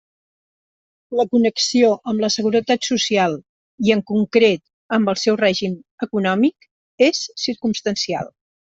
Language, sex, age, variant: Catalan, female, 60-69, Central